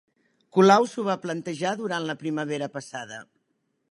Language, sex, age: Catalan, female, 60-69